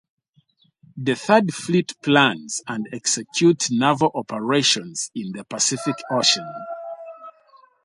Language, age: English, 40-49